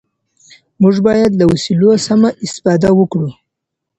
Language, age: Pashto, 19-29